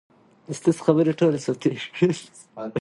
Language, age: Pashto, 19-29